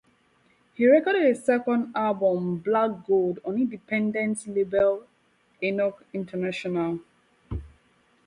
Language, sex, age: English, female, 19-29